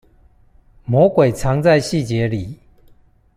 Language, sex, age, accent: Chinese, male, 40-49, 出生地：臺北市